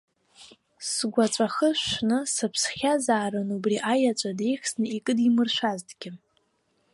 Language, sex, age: Abkhazian, female, 19-29